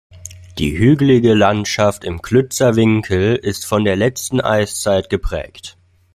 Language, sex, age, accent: German, male, 19-29, Deutschland Deutsch